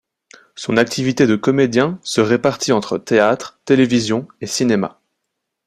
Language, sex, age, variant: French, male, 19-29, Français de métropole